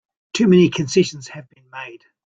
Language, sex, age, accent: English, male, 60-69, New Zealand English